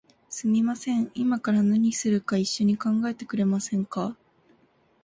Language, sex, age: Japanese, female, 19-29